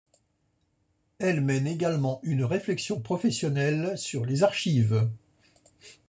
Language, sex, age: French, male, 60-69